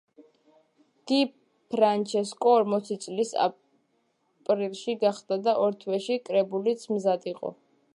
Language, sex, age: Georgian, female, under 19